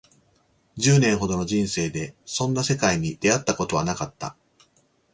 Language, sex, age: Japanese, male, 40-49